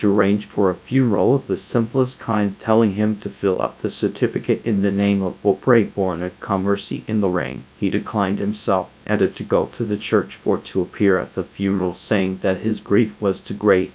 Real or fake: fake